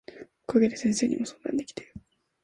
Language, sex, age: Japanese, female, under 19